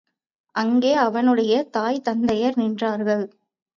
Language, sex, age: Tamil, female, 19-29